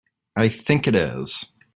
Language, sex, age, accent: English, male, 19-29, United States English